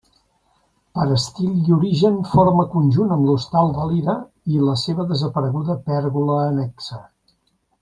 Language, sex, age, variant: Catalan, male, 70-79, Central